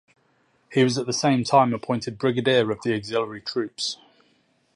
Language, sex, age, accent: English, male, 30-39, England English